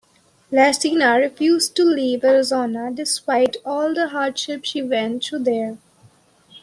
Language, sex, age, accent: English, female, under 19, India and South Asia (India, Pakistan, Sri Lanka)